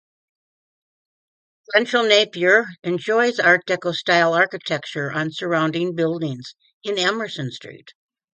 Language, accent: English, United States English